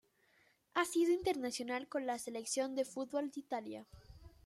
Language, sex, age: Spanish, female, 19-29